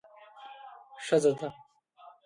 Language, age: Pashto, 19-29